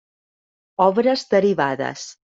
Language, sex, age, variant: Catalan, female, 40-49, Central